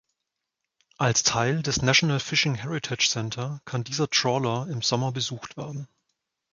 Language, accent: German, Deutschland Deutsch